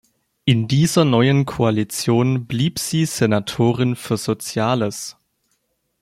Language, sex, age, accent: German, male, 19-29, Deutschland Deutsch